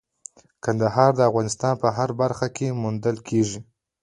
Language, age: Pashto, under 19